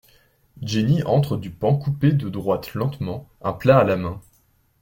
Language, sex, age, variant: French, male, 19-29, Français de métropole